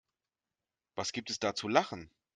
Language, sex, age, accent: German, male, 40-49, Deutschland Deutsch